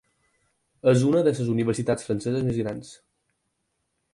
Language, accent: Catalan, mallorquí